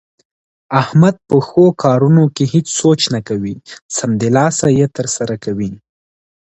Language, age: Pashto, 19-29